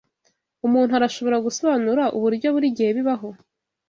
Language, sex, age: Kinyarwanda, female, 30-39